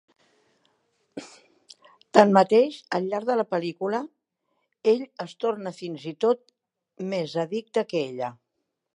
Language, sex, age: Catalan, female, 70-79